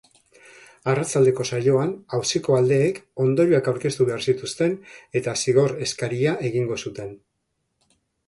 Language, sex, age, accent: Basque, male, 50-59, Mendebalekoa (Araba, Bizkaia, Gipuzkoako mendebaleko herri batzuk)